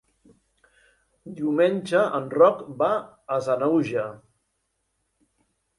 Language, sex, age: Catalan, male, 60-69